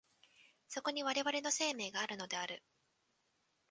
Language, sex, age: Japanese, female, 19-29